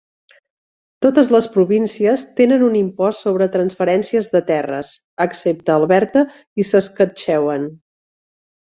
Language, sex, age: Catalan, female, under 19